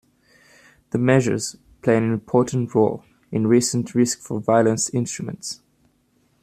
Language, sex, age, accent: English, male, 19-29, United States English